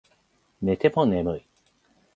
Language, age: Japanese, 40-49